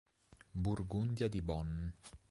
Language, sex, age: Italian, male, 30-39